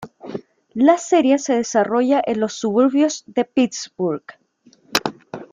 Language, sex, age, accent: Spanish, female, 30-39, Chileno: Chile, Cuyo